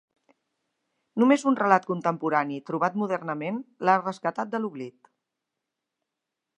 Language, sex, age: Catalan, female, 50-59